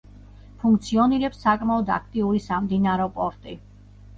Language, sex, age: Georgian, female, 40-49